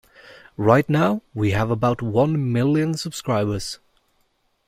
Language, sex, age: English, male, 19-29